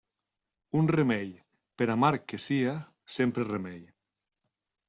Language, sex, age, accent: Catalan, male, 50-59, valencià